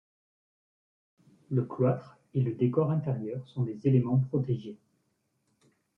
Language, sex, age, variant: French, male, 30-39, Français de métropole